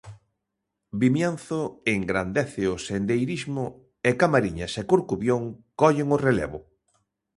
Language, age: Galician, 50-59